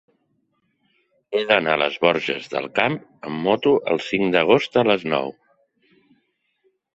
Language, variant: Catalan, Central